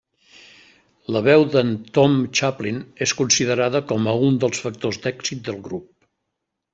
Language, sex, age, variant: Catalan, male, 70-79, Central